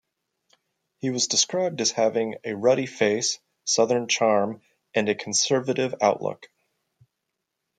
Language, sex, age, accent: English, male, 40-49, United States English